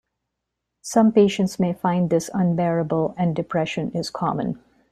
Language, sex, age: English, female, 50-59